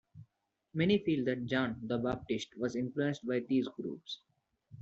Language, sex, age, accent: English, male, 19-29, India and South Asia (India, Pakistan, Sri Lanka)